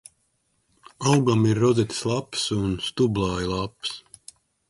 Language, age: Latvian, 40-49